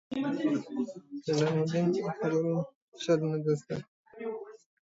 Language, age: Pashto, 19-29